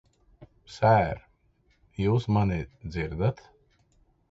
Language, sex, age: Latvian, male, 50-59